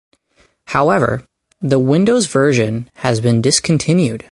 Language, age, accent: English, 19-29, Canadian English